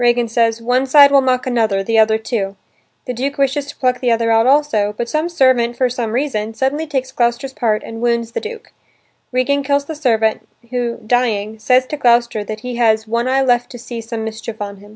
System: none